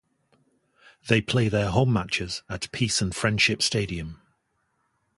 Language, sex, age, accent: English, male, 60-69, England English